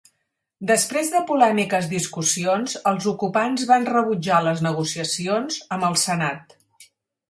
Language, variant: Catalan, Central